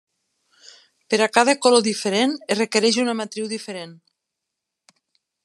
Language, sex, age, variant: Catalan, female, 50-59, Nord-Occidental